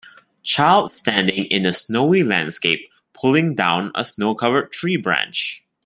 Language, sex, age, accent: English, male, 19-29, Malaysian English